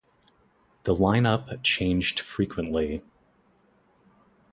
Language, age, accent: English, 30-39, United States English